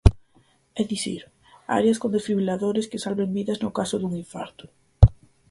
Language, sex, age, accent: Galician, female, under 19, Normativo (estándar)